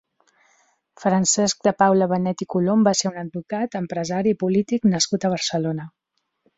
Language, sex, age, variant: Catalan, female, 30-39, Central